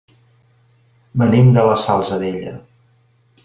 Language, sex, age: Catalan, male, 50-59